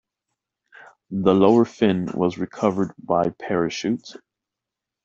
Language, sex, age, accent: English, male, 30-39, United States English